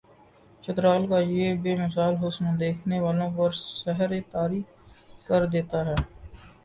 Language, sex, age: Urdu, male, 19-29